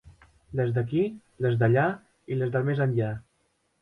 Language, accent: Catalan, Oriental